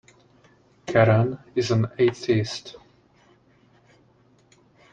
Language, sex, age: English, male, 30-39